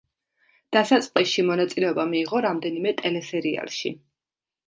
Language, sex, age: Georgian, female, 30-39